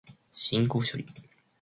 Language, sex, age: Japanese, male, 19-29